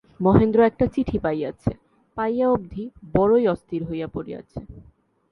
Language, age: Bengali, 19-29